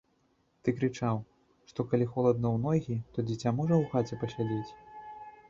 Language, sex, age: Belarusian, male, 19-29